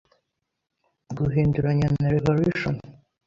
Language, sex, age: Kinyarwanda, male, under 19